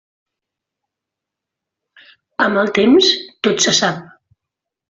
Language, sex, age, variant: Catalan, female, 50-59, Central